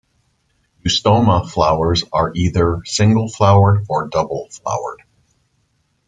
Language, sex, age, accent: English, male, 40-49, United States English